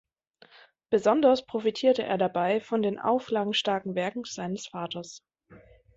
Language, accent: German, Deutschland Deutsch